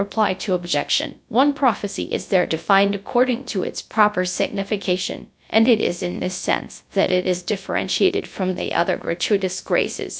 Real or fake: fake